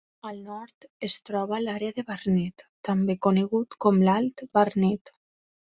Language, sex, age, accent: Catalan, female, under 19, valencià